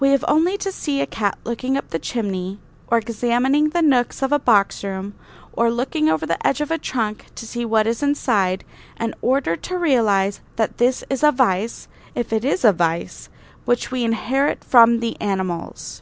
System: none